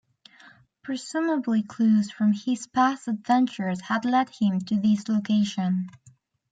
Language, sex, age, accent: English, female, 19-29, Irish English